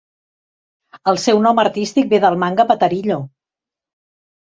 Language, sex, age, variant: Catalan, female, 50-59, Central